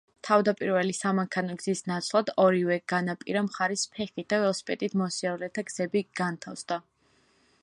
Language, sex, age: Georgian, female, 19-29